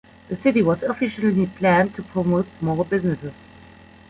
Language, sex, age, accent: English, female, 40-49, England English